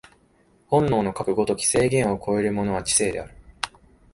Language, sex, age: Japanese, male, 19-29